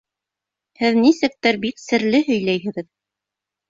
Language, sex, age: Bashkir, female, 40-49